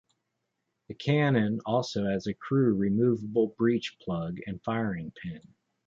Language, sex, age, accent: English, male, 40-49, United States English